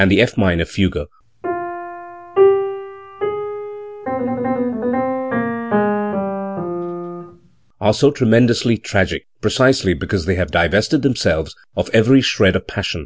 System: none